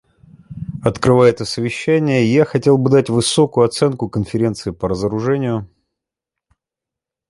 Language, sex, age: Russian, male, 30-39